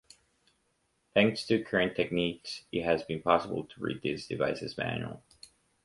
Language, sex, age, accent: English, male, 30-39, United States English